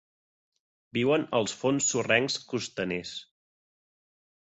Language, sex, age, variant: Catalan, male, 30-39, Central